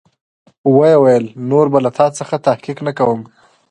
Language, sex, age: Pashto, female, 19-29